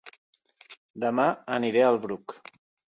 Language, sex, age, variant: Catalan, male, 30-39, Central